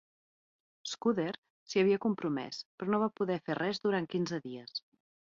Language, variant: Catalan, Central